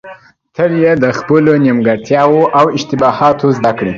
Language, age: Pashto, under 19